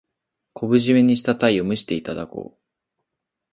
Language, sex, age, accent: Japanese, male, 19-29, 標準